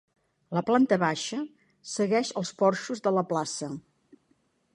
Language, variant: Catalan, Central